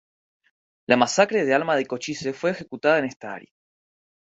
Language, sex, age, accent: Spanish, male, under 19, Rioplatense: Argentina, Uruguay, este de Bolivia, Paraguay